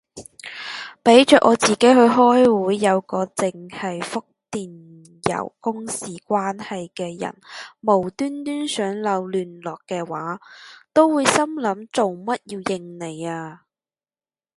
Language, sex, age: Cantonese, female, 19-29